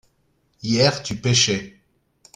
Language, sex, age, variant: French, male, 40-49, Français de métropole